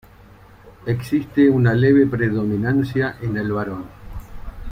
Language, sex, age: Spanish, male, 50-59